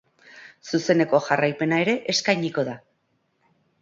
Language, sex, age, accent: Basque, female, 40-49, Erdialdekoa edo Nafarra (Gipuzkoa, Nafarroa)